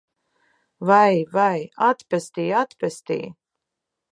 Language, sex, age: Latvian, female, 40-49